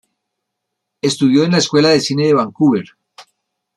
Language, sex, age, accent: Spanish, male, 60-69, Caribe: Cuba, Venezuela, Puerto Rico, República Dominicana, Panamá, Colombia caribeña, México caribeño, Costa del golfo de México